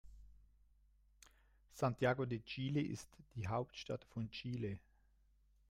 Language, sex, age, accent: German, male, 50-59, Schweizerdeutsch